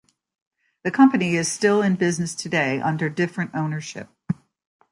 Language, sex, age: English, female, 60-69